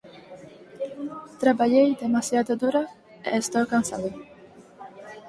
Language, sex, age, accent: Galician, female, 19-29, Neofalante